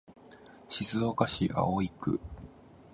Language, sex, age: Japanese, male, 19-29